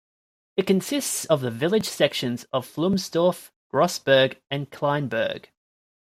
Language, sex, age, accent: English, male, 19-29, Australian English